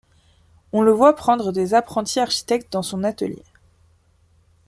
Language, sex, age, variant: French, female, 19-29, Français de métropole